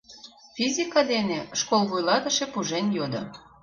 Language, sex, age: Mari, female, 40-49